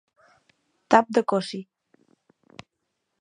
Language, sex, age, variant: Catalan, female, 19-29, Balear